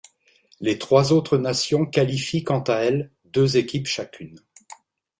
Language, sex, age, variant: French, male, 50-59, Français de métropole